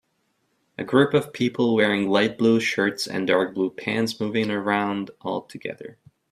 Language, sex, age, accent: English, male, 19-29, United States English